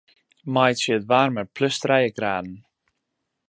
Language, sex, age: Western Frisian, male, 19-29